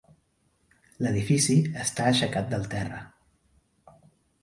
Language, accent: Catalan, central; nord-occidental; septentrional